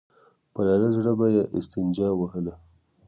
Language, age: Pashto, 19-29